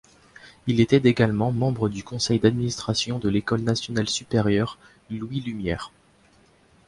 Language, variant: French, Français de métropole